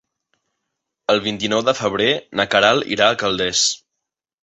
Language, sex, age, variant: Catalan, male, 19-29, Central